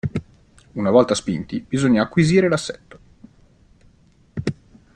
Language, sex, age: Italian, male, 19-29